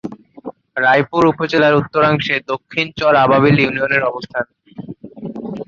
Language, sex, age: Bengali, male, 19-29